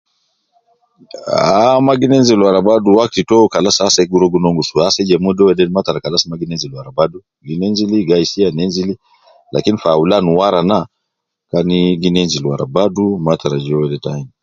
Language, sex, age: Nubi, male, 50-59